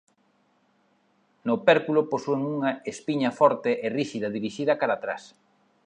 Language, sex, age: Galician, male, 40-49